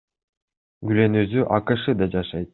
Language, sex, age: Kyrgyz, male, 19-29